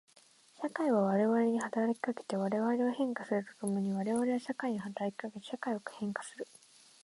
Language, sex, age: Japanese, female, 19-29